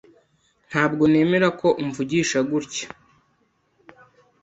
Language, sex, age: Kinyarwanda, male, 19-29